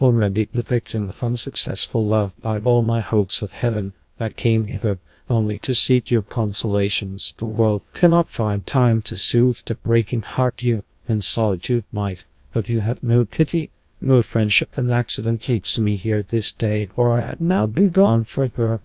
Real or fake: fake